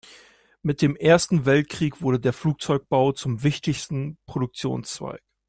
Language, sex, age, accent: German, male, 19-29, Deutschland Deutsch